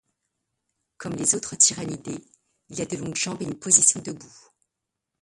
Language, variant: French, Français de métropole